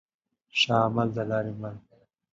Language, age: Pashto, 19-29